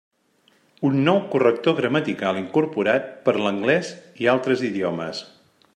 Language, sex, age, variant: Catalan, male, 40-49, Central